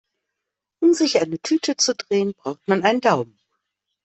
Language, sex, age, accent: German, female, 50-59, Deutschland Deutsch